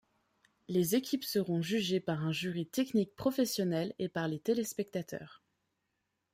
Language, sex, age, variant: French, female, 19-29, Français de métropole